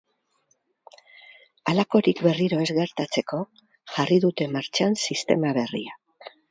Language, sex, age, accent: Basque, female, 70-79, Mendebalekoa (Araba, Bizkaia, Gipuzkoako mendebaleko herri batzuk)